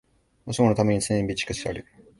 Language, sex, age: Japanese, male, 19-29